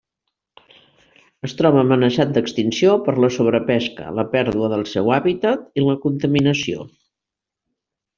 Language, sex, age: Catalan, female, 70-79